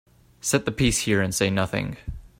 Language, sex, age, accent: English, male, 19-29, United States English